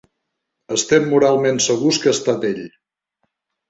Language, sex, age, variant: Catalan, male, 50-59, Nord-Occidental